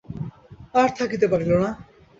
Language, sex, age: Bengali, male, 19-29